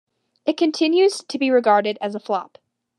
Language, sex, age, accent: English, female, under 19, United States English